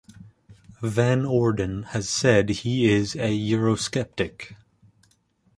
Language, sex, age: English, male, under 19